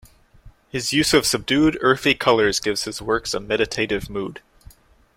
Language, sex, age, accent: English, male, 19-29, United States English